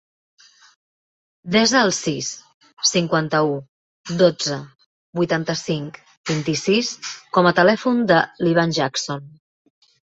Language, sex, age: Catalan, female, 40-49